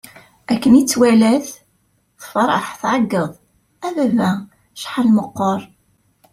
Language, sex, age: Kabyle, female, 40-49